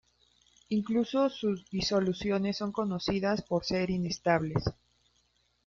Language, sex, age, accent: Spanish, female, 19-29, México